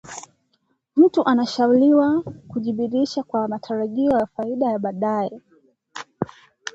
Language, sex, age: Swahili, female, 19-29